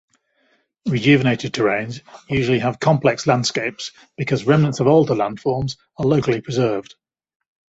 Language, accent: English, England English